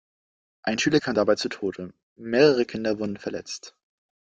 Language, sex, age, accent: German, male, 19-29, Deutschland Deutsch